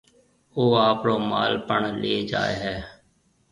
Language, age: Marwari (Pakistan), 30-39